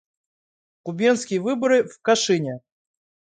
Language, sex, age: Russian, male, 19-29